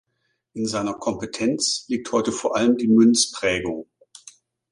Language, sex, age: German, male, 50-59